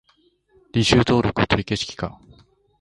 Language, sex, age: Japanese, male, 50-59